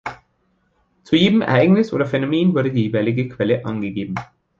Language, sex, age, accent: German, male, 50-59, Deutschland Deutsch